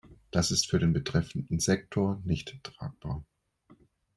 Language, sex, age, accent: German, male, 40-49, Deutschland Deutsch